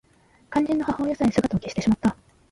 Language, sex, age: Japanese, female, 19-29